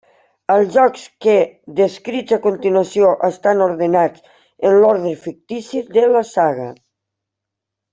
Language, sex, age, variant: Catalan, female, 50-59, Nord-Occidental